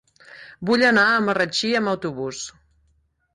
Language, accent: Catalan, Girona